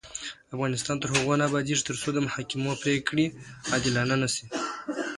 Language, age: Pashto, 19-29